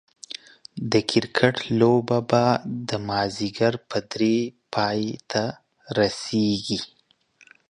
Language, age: Pashto, 19-29